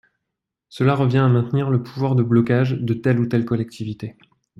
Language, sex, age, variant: French, male, 30-39, Français de métropole